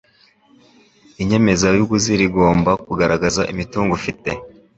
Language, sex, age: Kinyarwanda, male, 19-29